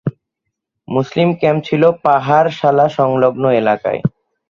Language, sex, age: Bengali, male, 19-29